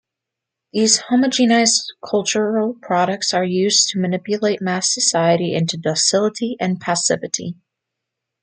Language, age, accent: English, 19-29, United States English